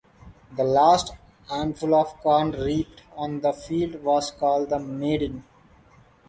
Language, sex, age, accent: English, male, 19-29, India and South Asia (India, Pakistan, Sri Lanka)